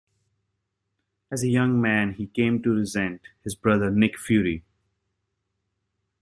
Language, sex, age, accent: English, male, 19-29, United States English